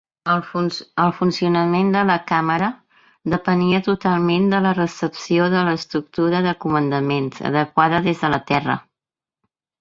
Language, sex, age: Catalan, female, 50-59